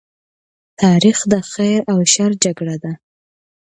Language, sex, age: Pashto, female, 19-29